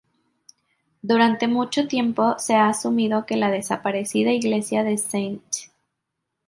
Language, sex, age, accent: Spanish, female, 19-29, México